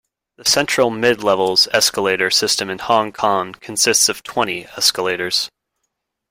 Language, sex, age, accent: English, male, 19-29, United States English